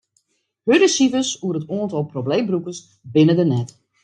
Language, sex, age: Western Frisian, female, 40-49